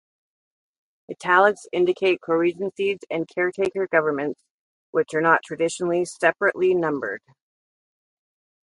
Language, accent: English, United States English